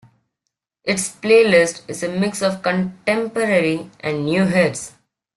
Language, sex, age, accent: English, male, under 19, England English